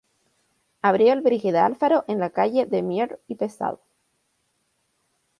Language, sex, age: Spanish, female, 19-29